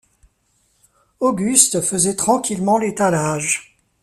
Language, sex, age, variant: French, male, 40-49, Français de métropole